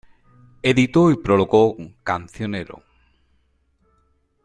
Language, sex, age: Spanish, male, 40-49